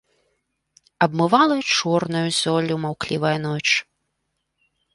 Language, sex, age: Belarusian, female, 40-49